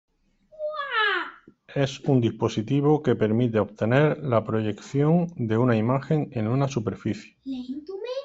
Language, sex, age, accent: Spanish, male, 40-49, España: Sur peninsular (Andalucia, Extremadura, Murcia)